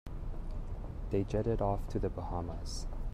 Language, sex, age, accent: English, male, 19-29, United States English